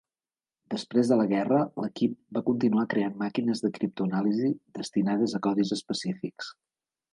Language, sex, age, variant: Catalan, male, 50-59, Central